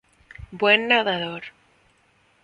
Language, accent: Spanish, México